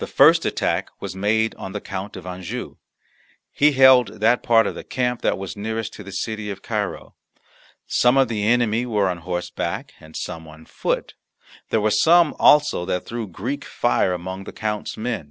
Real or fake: real